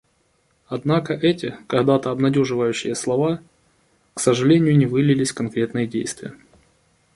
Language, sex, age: Russian, male, 30-39